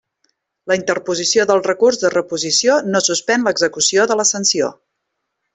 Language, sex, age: Catalan, female, 40-49